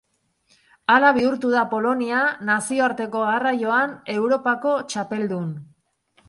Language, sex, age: Basque, female, 50-59